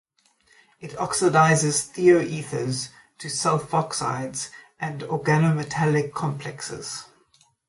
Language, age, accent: English, 30-39, Southern African (South Africa, Zimbabwe, Namibia)